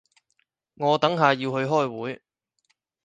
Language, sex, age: Cantonese, male, 19-29